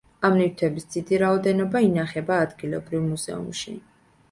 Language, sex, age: Georgian, female, 19-29